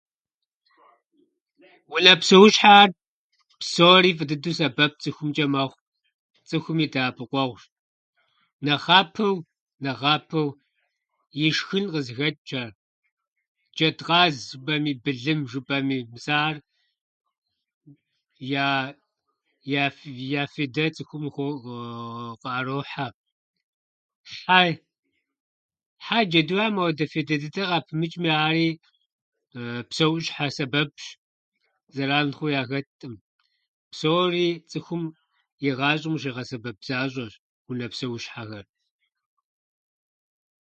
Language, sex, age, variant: Kabardian, male, 50-59, Адыгэбзэ (Къэбэрдей, Кирил, псоми зэдай)